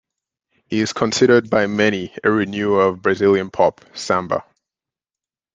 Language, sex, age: English, male, 30-39